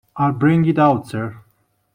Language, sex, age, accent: English, male, 19-29, United States English